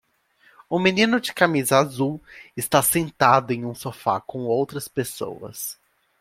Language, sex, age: Portuguese, male, 19-29